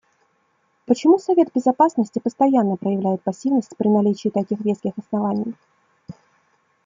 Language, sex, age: Russian, female, 30-39